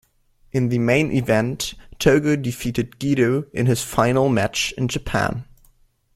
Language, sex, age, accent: English, male, 19-29, Australian English